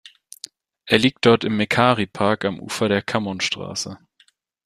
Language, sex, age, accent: German, male, 19-29, Deutschland Deutsch